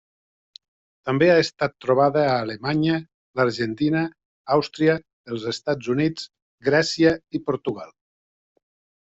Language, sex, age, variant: Catalan, male, 40-49, Septentrional